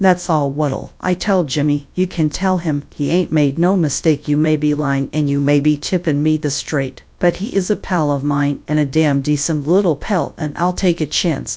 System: TTS, GradTTS